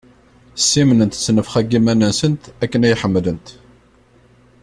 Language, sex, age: Kabyle, male, 50-59